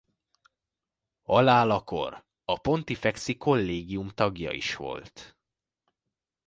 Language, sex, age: Hungarian, male, under 19